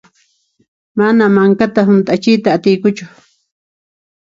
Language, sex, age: Puno Quechua, female, 60-69